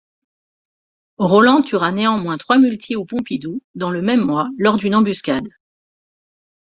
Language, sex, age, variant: French, female, 40-49, Français de métropole